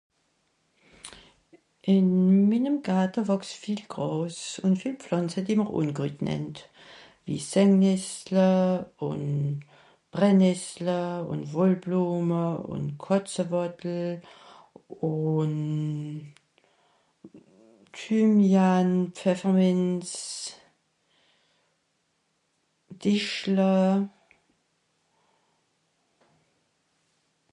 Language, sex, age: Swiss German, female, 60-69